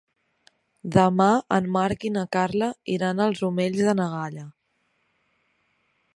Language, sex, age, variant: Catalan, female, 19-29, Central